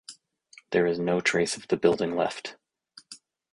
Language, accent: English, United States English